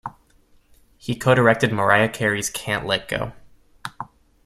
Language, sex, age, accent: English, male, 19-29, United States English